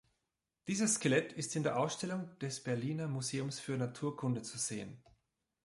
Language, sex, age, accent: German, male, 40-49, Österreichisches Deutsch